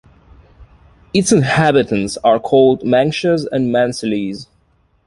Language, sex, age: English, male, 19-29